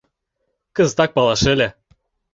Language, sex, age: Mari, male, 30-39